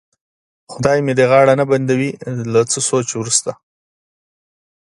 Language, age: Pashto, 30-39